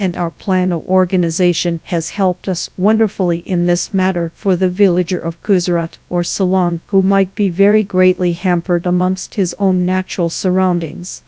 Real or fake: fake